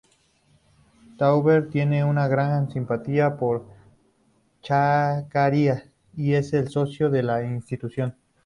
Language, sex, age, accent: Spanish, male, 19-29, México